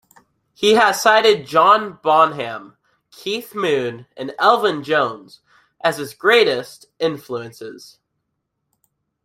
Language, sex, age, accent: English, male, under 19, United States English